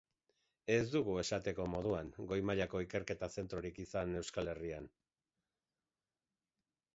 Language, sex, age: Basque, male, 60-69